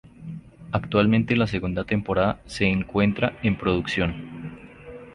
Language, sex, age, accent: Spanish, male, 19-29, Andino-Pacífico: Colombia, Perú, Ecuador, oeste de Bolivia y Venezuela andina